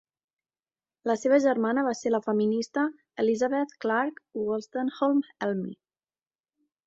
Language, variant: Catalan, Central